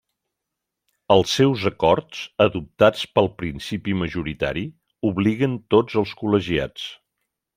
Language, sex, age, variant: Catalan, male, 60-69, Central